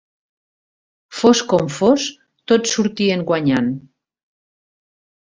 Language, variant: Catalan, Nord-Occidental